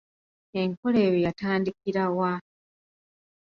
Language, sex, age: Ganda, female, 30-39